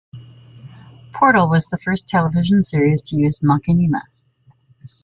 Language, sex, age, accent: English, female, 60-69, United States English